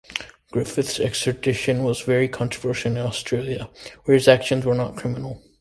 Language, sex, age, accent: English, male, 19-29, United States English